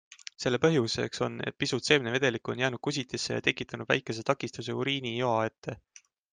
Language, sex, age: Estonian, male, 19-29